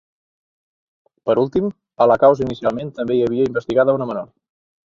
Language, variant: Catalan, Central